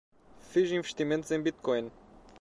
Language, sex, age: Portuguese, male, 19-29